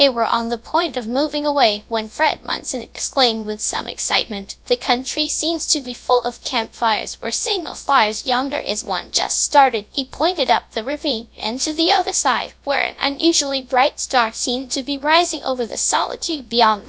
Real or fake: fake